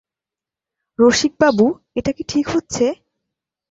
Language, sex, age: Bengali, female, 19-29